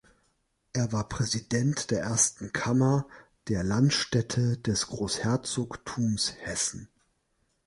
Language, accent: German, Deutschland Deutsch